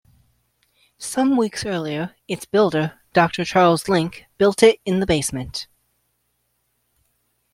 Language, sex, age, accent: English, male, 19-29, United States English